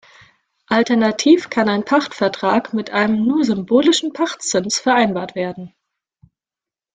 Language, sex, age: German, female, 19-29